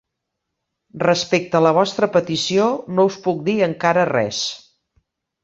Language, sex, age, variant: Catalan, female, 60-69, Central